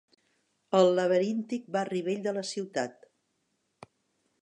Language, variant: Catalan, Central